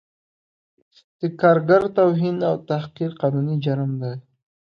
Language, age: Pashto, under 19